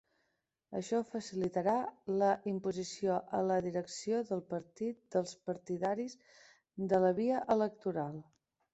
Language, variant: Catalan, Nord-Occidental